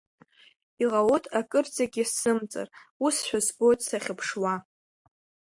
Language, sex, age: Abkhazian, female, under 19